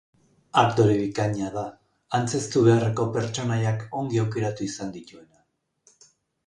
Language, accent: Basque, Erdialdekoa edo Nafarra (Gipuzkoa, Nafarroa)